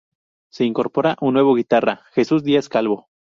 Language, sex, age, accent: Spanish, male, 19-29, México